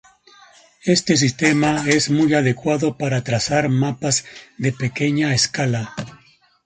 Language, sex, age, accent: Spanish, male, 30-39, España: Centro-Sur peninsular (Madrid, Toledo, Castilla-La Mancha)